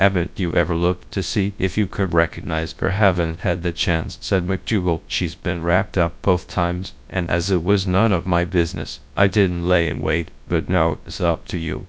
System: TTS, GradTTS